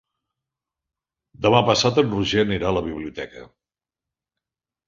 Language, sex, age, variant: Catalan, male, 60-69, Central